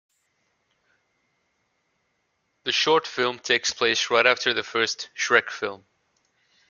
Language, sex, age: English, male, 19-29